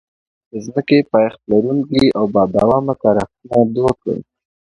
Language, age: Pashto, 19-29